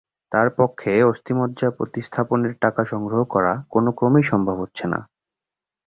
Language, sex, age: Bengali, male, 19-29